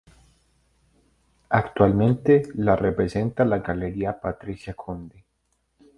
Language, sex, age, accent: Spanish, male, 19-29, Andino-Pacífico: Colombia, Perú, Ecuador, oeste de Bolivia y Venezuela andina